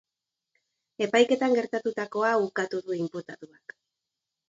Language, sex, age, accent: Basque, female, 40-49, Erdialdekoa edo Nafarra (Gipuzkoa, Nafarroa)